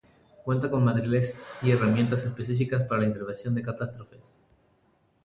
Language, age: Spanish, 19-29